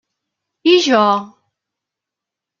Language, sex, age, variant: Catalan, female, 50-59, Central